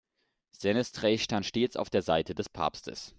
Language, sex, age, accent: German, male, 19-29, Deutschland Deutsch